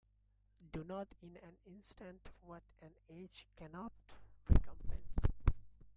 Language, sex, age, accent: English, male, 19-29, United States English